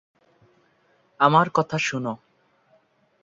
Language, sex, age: Bengali, male, 19-29